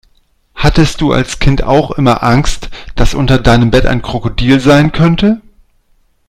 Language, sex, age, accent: German, male, 40-49, Deutschland Deutsch